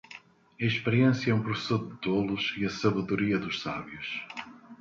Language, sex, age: Portuguese, male, 50-59